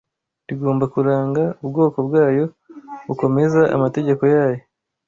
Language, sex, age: Kinyarwanda, male, 19-29